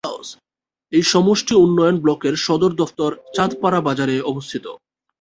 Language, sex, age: Bengali, male, 19-29